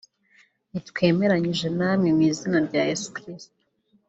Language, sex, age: Kinyarwanda, female, under 19